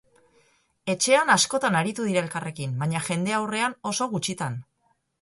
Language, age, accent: Basque, 50-59, Erdialdekoa edo Nafarra (Gipuzkoa, Nafarroa)